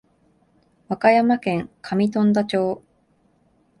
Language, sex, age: Japanese, female, 19-29